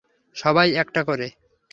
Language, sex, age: Bengali, male, under 19